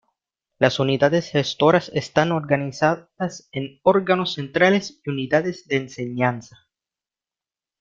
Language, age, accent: Spanish, 90+, Caribe: Cuba, Venezuela, Puerto Rico, República Dominicana, Panamá, Colombia caribeña, México caribeño, Costa del golfo de México